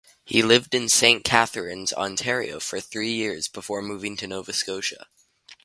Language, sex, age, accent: English, male, under 19, Canadian English